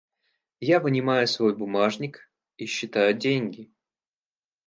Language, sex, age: Russian, male, 19-29